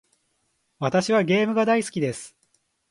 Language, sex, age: Japanese, male, 30-39